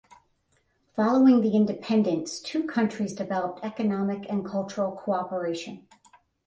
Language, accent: English, United States English